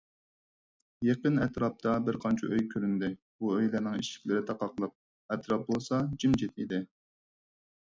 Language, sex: Uyghur, male